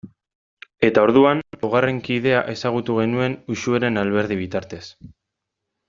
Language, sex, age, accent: Basque, male, 19-29, Erdialdekoa edo Nafarra (Gipuzkoa, Nafarroa)